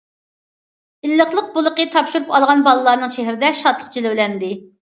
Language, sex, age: Uyghur, female, 40-49